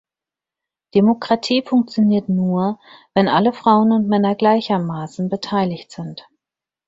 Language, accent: German, Deutschland Deutsch